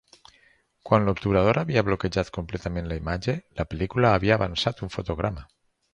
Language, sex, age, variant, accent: Catalan, male, 50-59, Valencià meridional, valencià